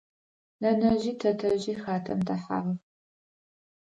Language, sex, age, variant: Adyghe, female, 19-29, Адыгабзэ (Кирил, пстэумэ зэдыряе)